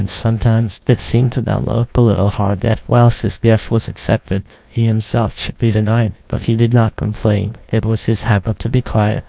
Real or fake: fake